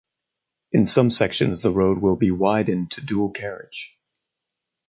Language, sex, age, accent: English, male, 40-49, United States English